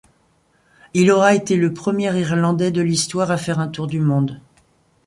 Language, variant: French, Français de métropole